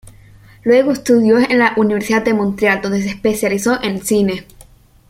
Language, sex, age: Spanish, female, 19-29